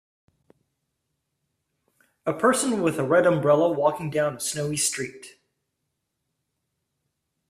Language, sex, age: English, male, 30-39